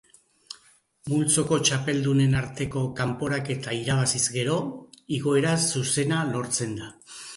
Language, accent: Basque, Erdialdekoa edo Nafarra (Gipuzkoa, Nafarroa)